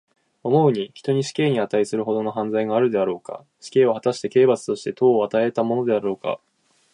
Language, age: Japanese, 19-29